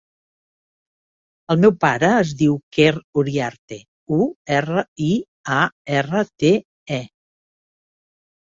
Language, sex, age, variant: Catalan, female, 60-69, Central